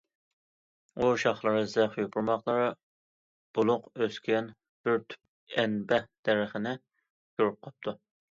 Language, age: Uyghur, 30-39